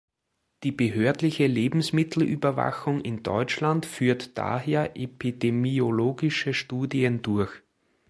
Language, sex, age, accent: German, male, 40-49, Österreichisches Deutsch